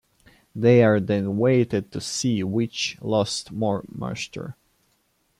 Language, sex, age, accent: English, male, 19-29, England English